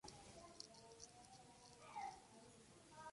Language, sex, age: Arabic, male, 19-29